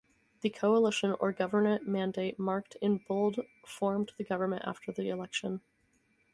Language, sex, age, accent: English, female, 30-39, United States English